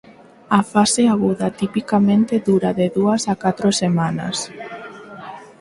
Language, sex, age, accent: Galician, female, under 19, Normativo (estándar)